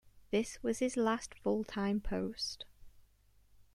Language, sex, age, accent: English, female, 19-29, England English